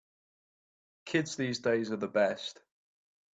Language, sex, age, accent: English, male, 19-29, England English